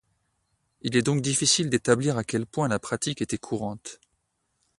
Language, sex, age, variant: French, male, 30-39, Français de métropole